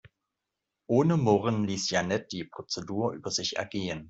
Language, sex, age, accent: German, male, 40-49, Deutschland Deutsch